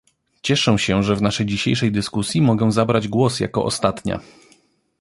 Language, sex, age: Polish, male, 30-39